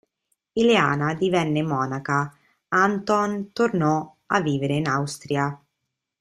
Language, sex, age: Italian, female, 30-39